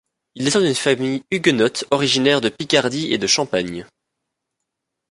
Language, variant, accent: French, Français d'Europe, Français de Belgique